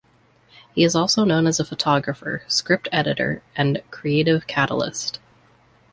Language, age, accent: English, 19-29, United States English